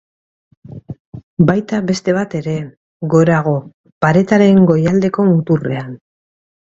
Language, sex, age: Basque, female, 50-59